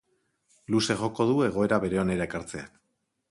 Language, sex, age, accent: Basque, male, 40-49, Mendebalekoa (Araba, Bizkaia, Gipuzkoako mendebaleko herri batzuk)